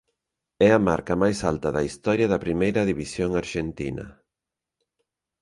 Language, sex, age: Galician, male, 40-49